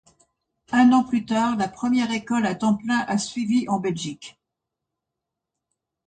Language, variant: French, Français de métropole